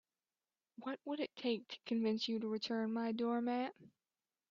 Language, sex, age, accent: English, female, 19-29, United States English